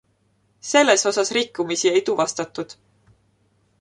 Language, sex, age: Estonian, female, 19-29